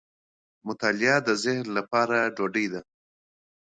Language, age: Pashto, 40-49